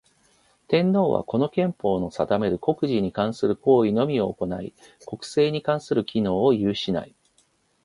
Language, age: Japanese, 40-49